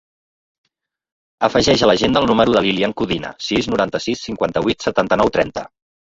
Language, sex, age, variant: Catalan, male, 40-49, Central